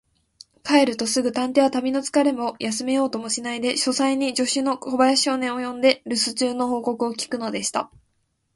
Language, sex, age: Japanese, female, 19-29